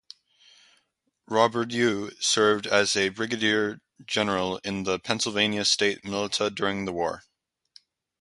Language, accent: English, United States English